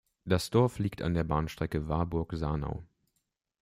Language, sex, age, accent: German, male, 19-29, Deutschland Deutsch